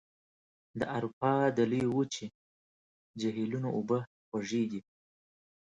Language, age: Pashto, 30-39